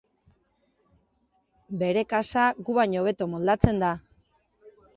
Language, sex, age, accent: Basque, female, 40-49, Erdialdekoa edo Nafarra (Gipuzkoa, Nafarroa)